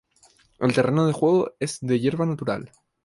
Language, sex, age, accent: Spanish, male, 19-29, España: Islas Canarias